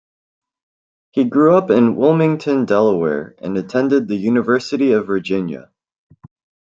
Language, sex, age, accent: English, male, 19-29, United States English